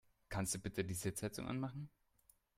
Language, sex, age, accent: German, male, 19-29, Deutschland Deutsch